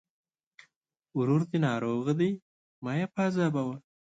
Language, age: Pashto, 19-29